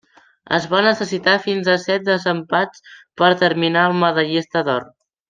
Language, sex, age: Catalan, male, under 19